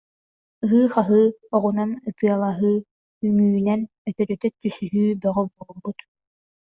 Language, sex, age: Yakut, female, under 19